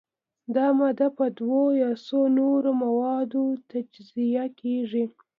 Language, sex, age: Pashto, female, 19-29